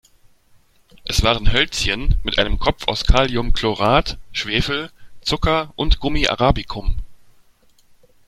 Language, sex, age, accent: German, male, 30-39, Deutschland Deutsch